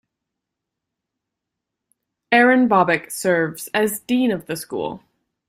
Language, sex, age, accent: English, female, 30-39, Canadian English